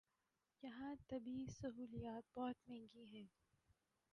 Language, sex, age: Urdu, female, 19-29